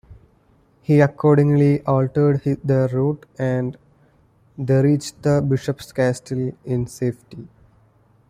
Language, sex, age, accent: English, male, 19-29, India and South Asia (India, Pakistan, Sri Lanka)